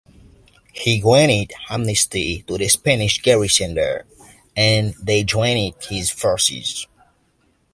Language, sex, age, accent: English, male, 19-29, United States English